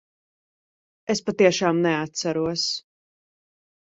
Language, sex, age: Latvian, female, 19-29